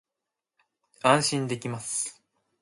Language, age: Japanese, 19-29